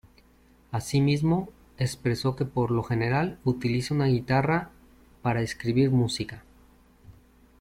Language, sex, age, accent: Spanish, female, 50-59, México